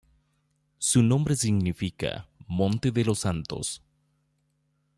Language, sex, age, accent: Spanish, male, 30-39, Rioplatense: Argentina, Uruguay, este de Bolivia, Paraguay